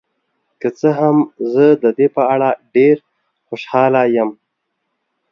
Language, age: Pashto, 30-39